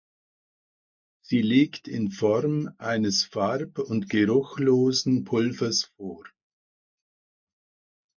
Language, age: German, 60-69